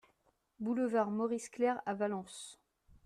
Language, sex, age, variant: French, female, 19-29, Français de métropole